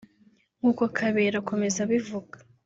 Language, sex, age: Kinyarwanda, female, 19-29